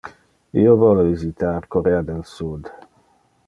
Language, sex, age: Interlingua, male, 40-49